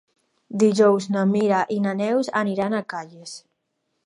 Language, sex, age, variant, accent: Catalan, female, under 19, Alacantí, valencià